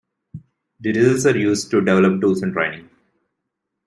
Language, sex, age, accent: English, male, 30-39, India and South Asia (India, Pakistan, Sri Lanka)